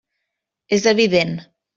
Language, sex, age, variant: Catalan, female, 19-29, Central